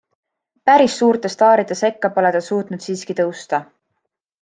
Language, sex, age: Estonian, female, 19-29